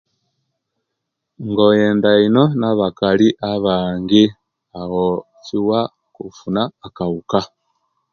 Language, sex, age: Kenyi, male, 40-49